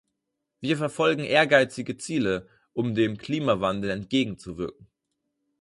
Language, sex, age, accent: German, male, 19-29, Deutschland Deutsch